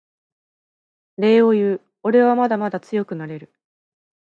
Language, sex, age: Japanese, female, 30-39